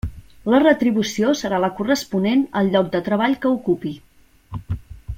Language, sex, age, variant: Catalan, female, 40-49, Central